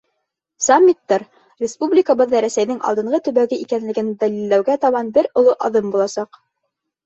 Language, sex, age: Bashkir, female, 19-29